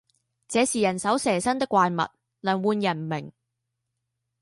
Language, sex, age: Chinese, female, 19-29